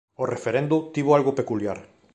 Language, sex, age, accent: Galician, male, 30-39, Normativo (estándar)